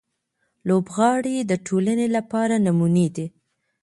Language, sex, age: Pashto, female, 19-29